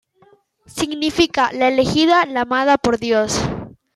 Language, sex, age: Spanish, female, 19-29